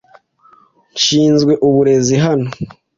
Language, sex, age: Kinyarwanda, male, 19-29